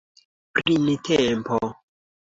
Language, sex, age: Esperanto, male, 19-29